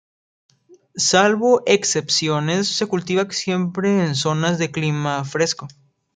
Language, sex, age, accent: Spanish, male, under 19, México